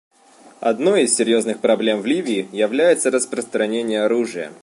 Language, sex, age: Russian, male, 19-29